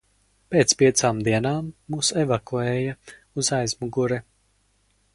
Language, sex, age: Latvian, male, under 19